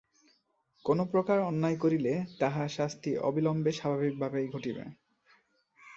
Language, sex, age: Bengali, male, 19-29